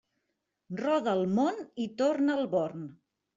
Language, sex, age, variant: Catalan, female, 40-49, Central